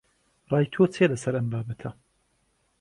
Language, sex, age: Central Kurdish, male, 30-39